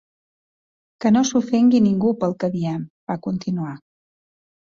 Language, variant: Catalan, Balear